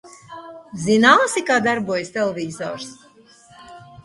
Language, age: Latvian, 60-69